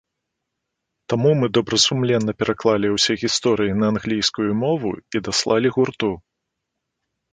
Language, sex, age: Belarusian, male, 40-49